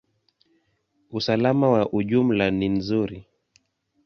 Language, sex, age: Swahili, male, 19-29